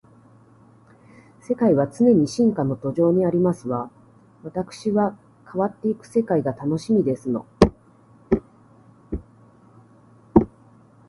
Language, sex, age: Japanese, female, 40-49